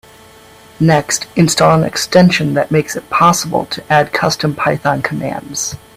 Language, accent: English, United States English